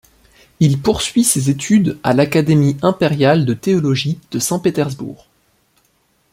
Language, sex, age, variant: French, male, 19-29, Français de métropole